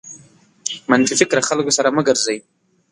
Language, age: Pashto, under 19